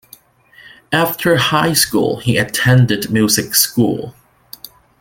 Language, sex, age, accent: English, male, 30-39, Canadian English